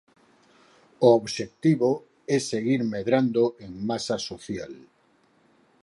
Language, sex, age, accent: Galician, male, 50-59, Normativo (estándar)